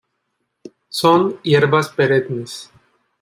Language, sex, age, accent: Spanish, male, 30-39, Caribe: Cuba, Venezuela, Puerto Rico, República Dominicana, Panamá, Colombia caribeña, México caribeño, Costa del golfo de México